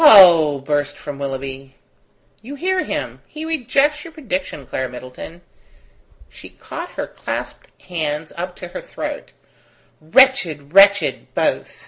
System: none